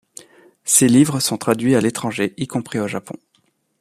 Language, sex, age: French, male, 30-39